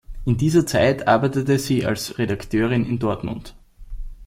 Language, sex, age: German, male, under 19